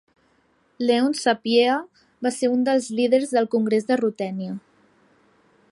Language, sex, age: Catalan, female, 19-29